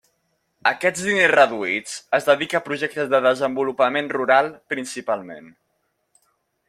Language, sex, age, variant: Catalan, male, under 19, Central